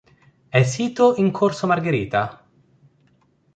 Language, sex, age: Italian, male, 30-39